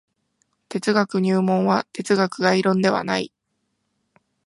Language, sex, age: Japanese, female, 19-29